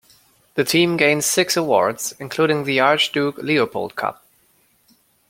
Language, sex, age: English, male, 30-39